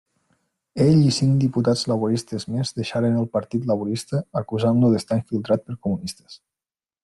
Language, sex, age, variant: Catalan, male, 19-29, Nord-Occidental